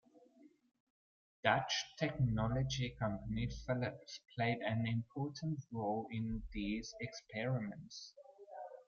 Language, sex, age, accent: English, male, 19-29, Southern African (South Africa, Zimbabwe, Namibia)